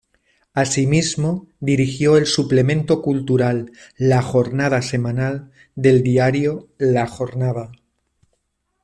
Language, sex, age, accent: Spanish, male, 40-49, España: Norte peninsular (Asturias, Castilla y León, Cantabria, País Vasco, Navarra, Aragón, La Rioja, Guadalajara, Cuenca)